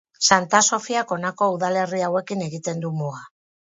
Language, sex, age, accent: Basque, female, 50-59, Mendebalekoa (Araba, Bizkaia, Gipuzkoako mendebaleko herri batzuk)